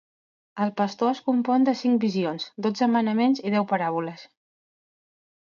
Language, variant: Catalan, Central